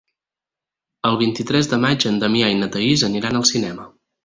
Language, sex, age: Catalan, male, 19-29